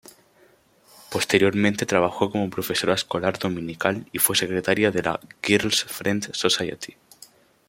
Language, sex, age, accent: Spanish, male, under 19, España: Sur peninsular (Andalucia, Extremadura, Murcia)